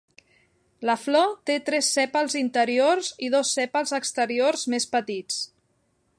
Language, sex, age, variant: Catalan, female, 40-49, Central